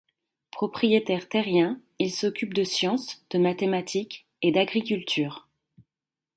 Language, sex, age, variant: French, female, 30-39, Français de métropole